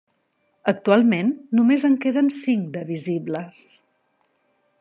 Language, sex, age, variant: Catalan, female, 50-59, Central